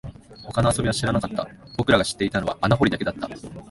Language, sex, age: Japanese, male, 19-29